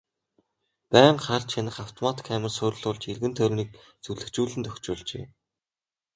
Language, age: Mongolian, 19-29